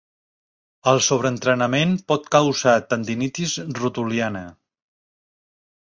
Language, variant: Catalan, Central